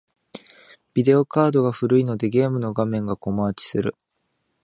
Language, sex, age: Japanese, male, 19-29